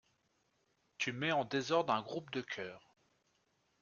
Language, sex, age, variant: French, male, 30-39, Français de métropole